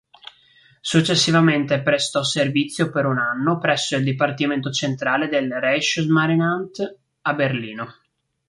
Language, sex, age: Italian, male, 19-29